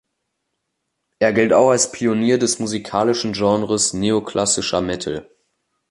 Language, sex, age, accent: German, male, under 19, Deutschland Deutsch